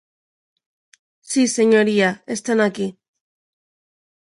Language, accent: Galician, Neofalante